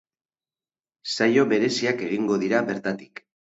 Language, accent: Basque, Mendebalekoa (Araba, Bizkaia, Gipuzkoako mendebaleko herri batzuk)